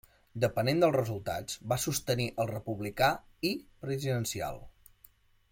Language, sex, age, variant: Catalan, male, 40-49, Central